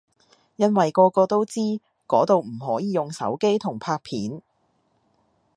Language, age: Cantonese, 30-39